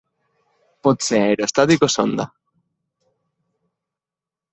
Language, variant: Catalan, Nord-Occidental